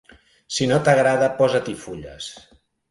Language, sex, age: Catalan, male, 50-59